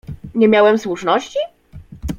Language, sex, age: Polish, female, 19-29